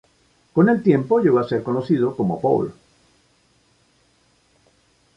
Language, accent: Spanish, Caribe: Cuba, Venezuela, Puerto Rico, República Dominicana, Panamá, Colombia caribeña, México caribeño, Costa del golfo de México